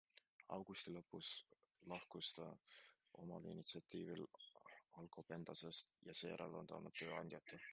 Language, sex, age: Estonian, male, 19-29